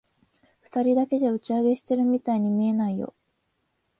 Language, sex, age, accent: Japanese, female, 19-29, 関東